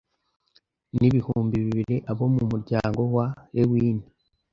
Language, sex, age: Kinyarwanda, male, under 19